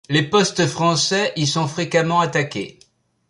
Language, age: French, 70-79